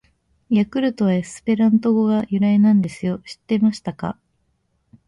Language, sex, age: Japanese, female, 19-29